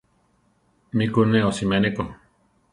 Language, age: Central Tarahumara, 30-39